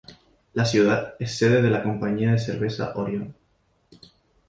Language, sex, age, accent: Spanish, male, 19-29, España: Islas Canarias